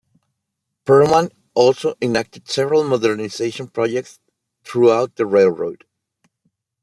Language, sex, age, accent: English, male, 40-49, United States English